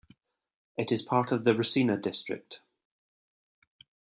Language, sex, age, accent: English, male, 40-49, Scottish English